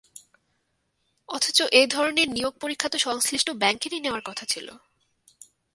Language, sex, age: Bengali, female, 19-29